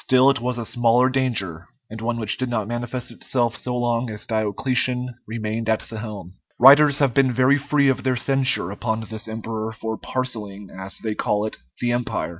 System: none